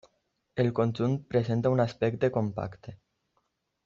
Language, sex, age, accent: Catalan, male, under 19, valencià